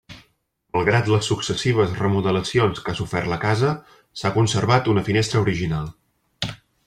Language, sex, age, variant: Catalan, male, 30-39, Central